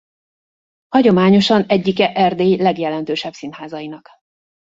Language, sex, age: Hungarian, female, 40-49